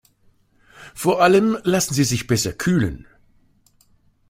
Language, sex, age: German, male, 60-69